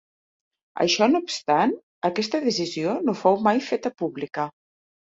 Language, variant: Catalan, Septentrional